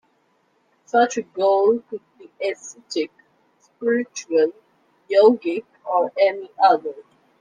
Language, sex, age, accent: English, female, 19-29, India and South Asia (India, Pakistan, Sri Lanka)